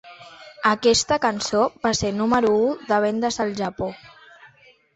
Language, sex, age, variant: Catalan, female, under 19, Central